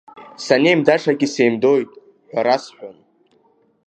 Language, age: Abkhazian, under 19